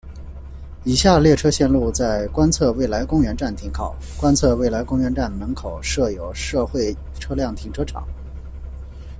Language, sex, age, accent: Chinese, male, 30-39, 出生地：江苏省